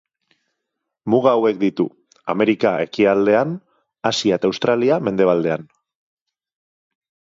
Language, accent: Basque, Mendebalekoa (Araba, Bizkaia, Gipuzkoako mendebaleko herri batzuk)